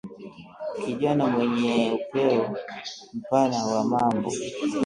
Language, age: Swahili, 19-29